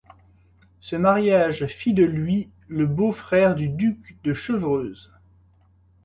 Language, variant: French, Français de métropole